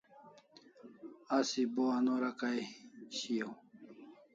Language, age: Kalasha, 40-49